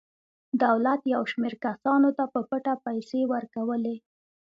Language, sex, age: Pashto, female, 19-29